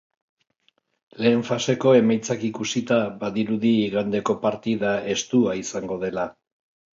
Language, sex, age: Basque, male, 60-69